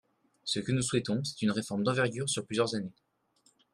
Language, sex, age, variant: French, male, 19-29, Français de métropole